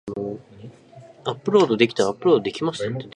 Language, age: Chinese, under 19